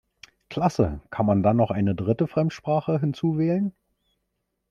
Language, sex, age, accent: German, male, 40-49, Deutschland Deutsch